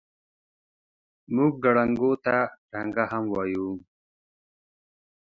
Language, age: Pashto, 30-39